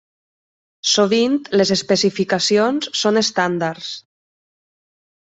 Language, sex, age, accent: Catalan, female, 30-39, valencià